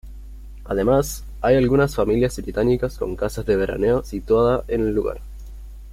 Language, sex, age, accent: Spanish, male, under 19, Chileno: Chile, Cuyo